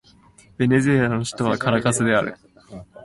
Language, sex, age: Japanese, male, 19-29